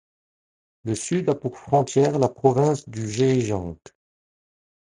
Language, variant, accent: French, Français du nord de l'Afrique, Français du Maroc